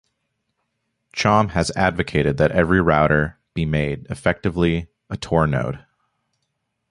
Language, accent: English, United States English